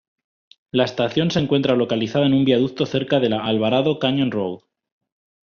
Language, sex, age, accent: Spanish, male, 19-29, España: Centro-Sur peninsular (Madrid, Toledo, Castilla-La Mancha)